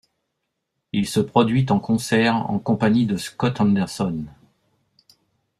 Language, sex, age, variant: French, male, 50-59, Français de métropole